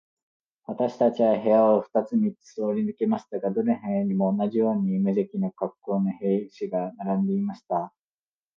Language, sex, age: Japanese, male, 19-29